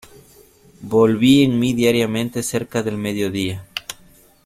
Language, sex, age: Spanish, male, 30-39